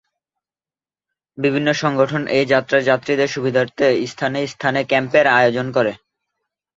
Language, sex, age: Bengali, male, 19-29